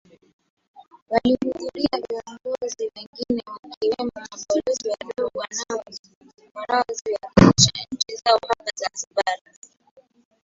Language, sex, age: Swahili, female, 19-29